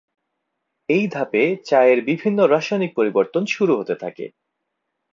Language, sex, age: Bengali, male, 19-29